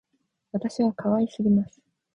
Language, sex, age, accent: Japanese, female, 19-29, 標準語